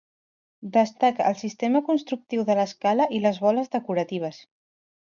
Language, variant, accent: Catalan, Central, central